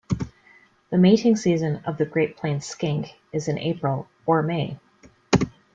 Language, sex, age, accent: English, female, 19-29, Canadian English